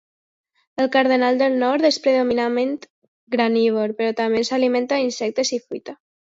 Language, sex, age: Catalan, female, under 19